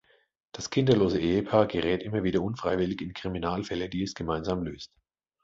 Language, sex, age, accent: German, male, 30-39, Deutschland Deutsch